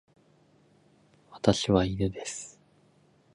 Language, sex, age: Japanese, male, 19-29